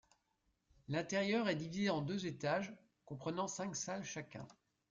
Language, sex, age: French, male, 40-49